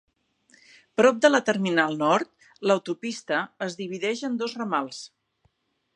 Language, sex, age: Catalan, female, 60-69